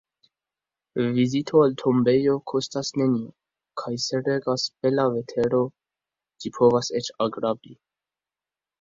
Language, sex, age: Esperanto, male, 19-29